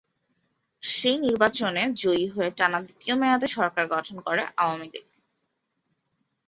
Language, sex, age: Bengali, female, 19-29